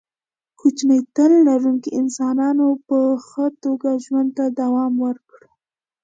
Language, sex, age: Pashto, female, 19-29